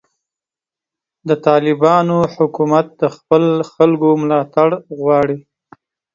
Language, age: Pashto, 30-39